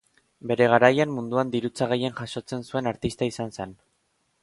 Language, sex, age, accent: Basque, male, 19-29, Erdialdekoa edo Nafarra (Gipuzkoa, Nafarroa)